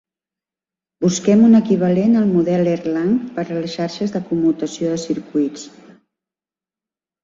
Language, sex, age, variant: Catalan, female, 60-69, Central